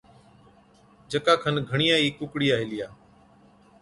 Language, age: Od, 50-59